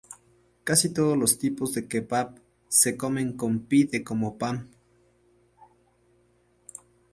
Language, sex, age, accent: Spanish, male, 19-29, México